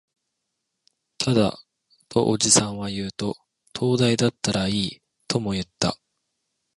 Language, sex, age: Japanese, male, 19-29